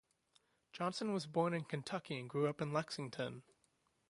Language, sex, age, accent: English, male, under 19, United States English